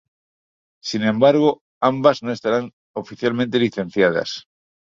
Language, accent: Spanish, España: Centro-Sur peninsular (Madrid, Toledo, Castilla-La Mancha)